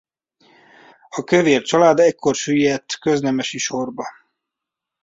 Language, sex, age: Hungarian, male, 30-39